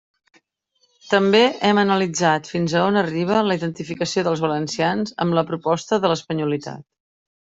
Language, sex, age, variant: Catalan, female, 50-59, Central